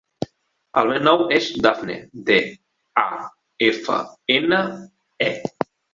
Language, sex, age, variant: Catalan, male, 19-29, Nord-Occidental